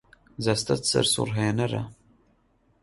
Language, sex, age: Central Kurdish, male, 19-29